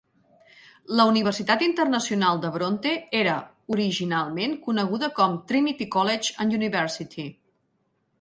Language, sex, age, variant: Catalan, female, 40-49, Central